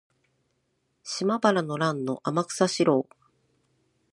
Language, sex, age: Japanese, female, 40-49